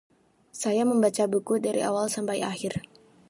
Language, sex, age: Indonesian, female, 19-29